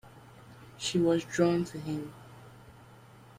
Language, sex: English, female